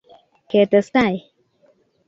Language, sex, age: Kalenjin, female, 19-29